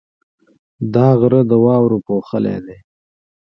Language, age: Pashto, 19-29